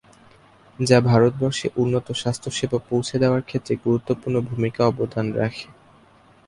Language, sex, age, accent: Bengali, male, under 19, Native